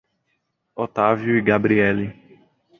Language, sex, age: Portuguese, male, 19-29